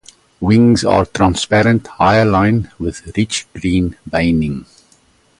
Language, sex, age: English, male, 60-69